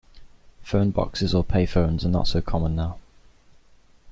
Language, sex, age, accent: English, male, 19-29, England English